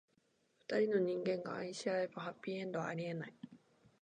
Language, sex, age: Japanese, female, 19-29